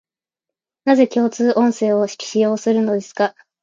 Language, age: English, 19-29